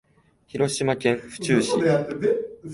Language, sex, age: Japanese, male, 19-29